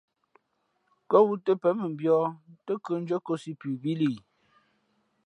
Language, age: Fe'fe', 19-29